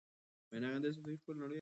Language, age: Pashto, 19-29